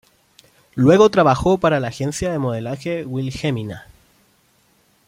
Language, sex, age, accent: Spanish, male, 19-29, Chileno: Chile, Cuyo